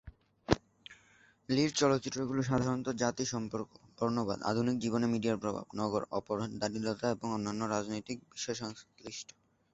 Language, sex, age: Bengali, male, 19-29